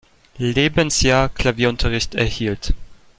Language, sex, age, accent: German, male, 19-29, Deutschland Deutsch